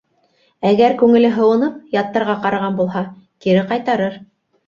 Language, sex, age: Bashkir, female, 30-39